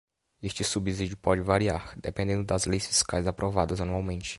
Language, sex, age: Portuguese, male, under 19